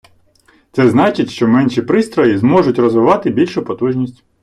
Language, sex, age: Ukrainian, male, 30-39